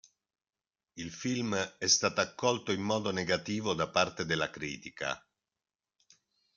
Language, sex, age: Italian, male, 50-59